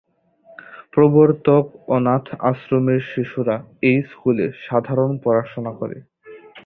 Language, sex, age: Bengali, male, under 19